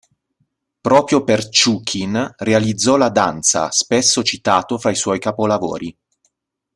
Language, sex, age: Italian, male, 30-39